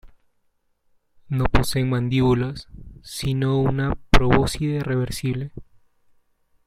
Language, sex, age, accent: Spanish, male, 19-29, Andino-Pacífico: Colombia, Perú, Ecuador, oeste de Bolivia y Venezuela andina